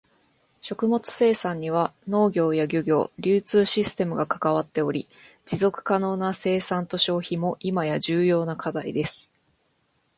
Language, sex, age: Japanese, female, 19-29